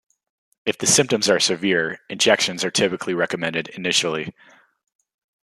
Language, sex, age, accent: English, male, 19-29, Canadian English